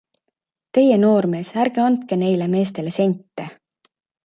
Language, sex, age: Estonian, female, 30-39